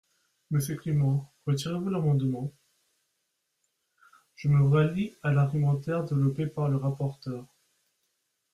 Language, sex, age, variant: French, male, 19-29, Français de métropole